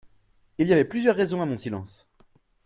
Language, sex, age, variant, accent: French, male, 30-39, Français d'Europe, Français de Suisse